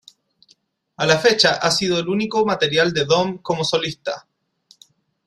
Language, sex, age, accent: Spanish, male, 30-39, Chileno: Chile, Cuyo